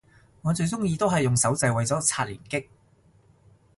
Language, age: Cantonese, 40-49